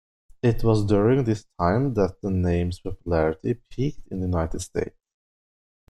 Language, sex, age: English, male, 19-29